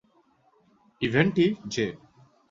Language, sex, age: Bengali, male, 19-29